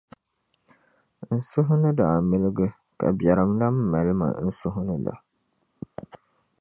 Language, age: Dagbani, 19-29